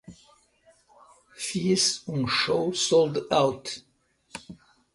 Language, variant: Portuguese, Portuguese (Brasil)